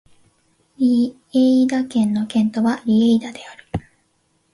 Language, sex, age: Japanese, female, 19-29